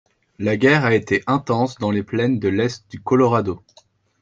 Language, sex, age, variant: French, male, 19-29, Français de métropole